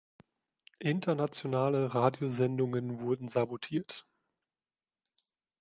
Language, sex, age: German, male, 30-39